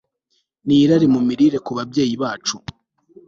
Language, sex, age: Kinyarwanda, male, 19-29